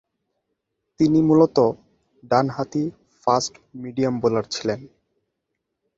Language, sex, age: Bengali, male, 19-29